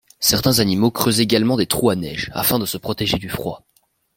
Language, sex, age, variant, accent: French, male, under 19, Français d'Europe, Français de Belgique